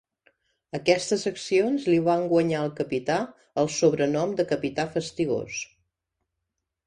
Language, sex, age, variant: Catalan, female, 50-59, Central